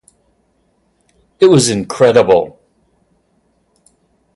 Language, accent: English, United States English